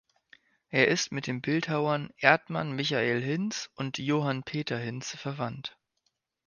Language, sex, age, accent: German, male, 19-29, Deutschland Deutsch